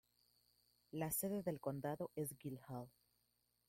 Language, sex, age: Spanish, female, 19-29